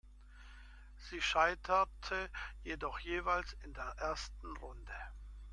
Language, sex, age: German, male, 50-59